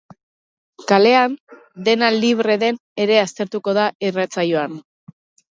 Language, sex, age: Basque, female, 40-49